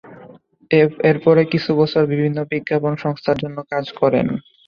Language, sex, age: Bengali, male, under 19